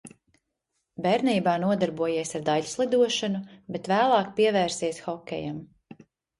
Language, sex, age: Latvian, female, 30-39